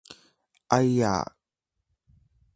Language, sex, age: Cantonese, male, under 19